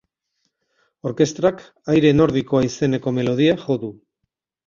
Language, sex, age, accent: Basque, male, 50-59, Mendebalekoa (Araba, Bizkaia, Gipuzkoako mendebaleko herri batzuk)